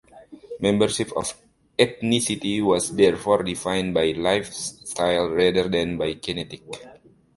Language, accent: English, indonesia